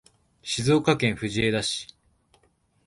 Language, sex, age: Japanese, male, 19-29